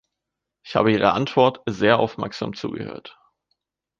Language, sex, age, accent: German, male, 19-29, Deutschland Deutsch